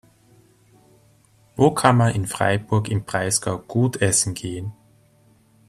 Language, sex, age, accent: German, male, 19-29, Österreichisches Deutsch